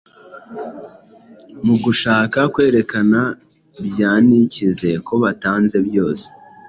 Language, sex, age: Kinyarwanda, male, 19-29